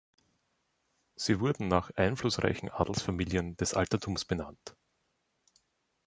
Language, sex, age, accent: German, male, 30-39, Österreichisches Deutsch